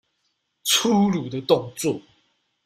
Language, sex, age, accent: Chinese, male, 30-39, 出生地：臺北市